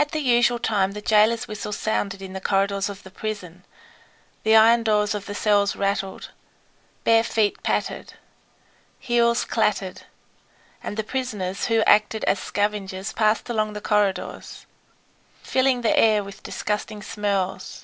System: none